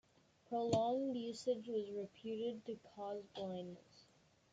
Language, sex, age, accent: English, male, under 19, United States English